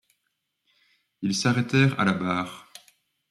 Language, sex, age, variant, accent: French, male, 30-39, Français d'Europe, Français de Belgique